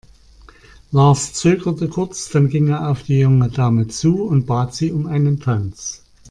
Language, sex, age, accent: German, male, 50-59, Deutschland Deutsch